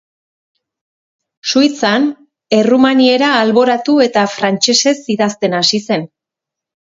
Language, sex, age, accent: Basque, female, 40-49, Erdialdekoa edo Nafarra (Gipuzkoa, Nafarroa)